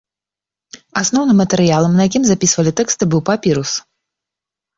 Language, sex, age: Belarusian, female, 30-39